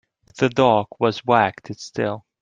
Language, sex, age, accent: English, male, 19-29, England English